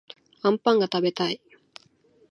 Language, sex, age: Japanese, female, 19-29